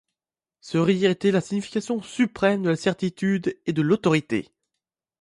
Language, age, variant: French, 19-29, Français de métropole